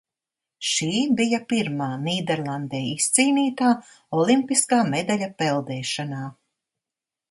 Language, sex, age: Latvian, female, 60-69